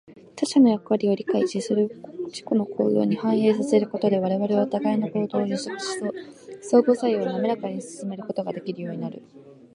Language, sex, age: Japanese, female, 19-29